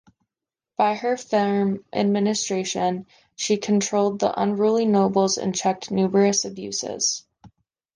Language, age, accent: English, 19-29, United States English